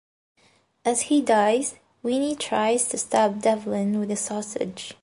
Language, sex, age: English, female, 19-29